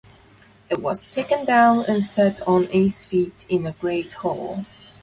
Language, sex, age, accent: English, female, 19-29, Hong Kong English